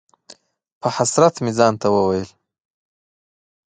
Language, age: Pashto, 19-29